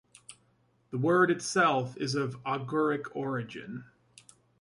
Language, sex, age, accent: English, male, 30-39, United States English